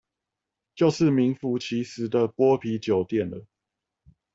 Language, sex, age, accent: Chinese, male, 30-39, 出生地：新北市